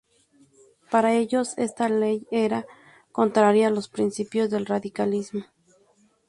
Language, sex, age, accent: Spanish, female, 19-29, México